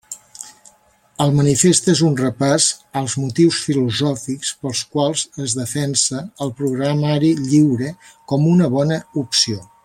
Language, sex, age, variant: Catalan, male, 50-59, Septentrional